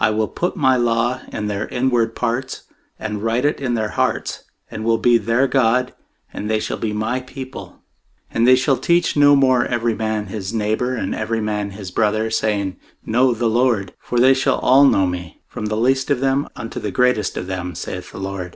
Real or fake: real